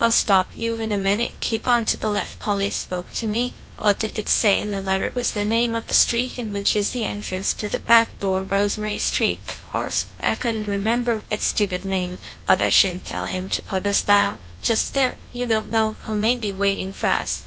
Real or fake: fake